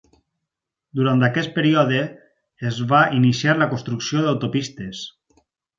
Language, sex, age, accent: Catalan, male, 30-39, valencià